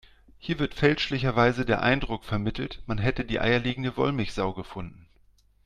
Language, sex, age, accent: German, male, 40-49, Deutschland Deutsch